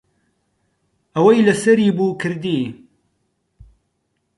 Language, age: Central Kurdish, 30-39